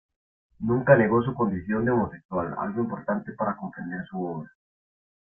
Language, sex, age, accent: Spanish, male, 19-29, América central